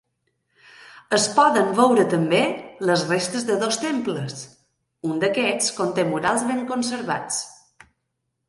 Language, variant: Catalan, Balear